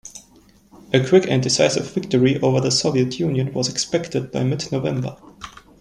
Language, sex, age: English, male, 19-29